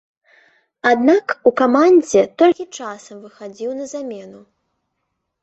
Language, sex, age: Belarusian, female, under 19